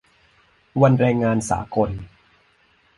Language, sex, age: Thai, male, 40-49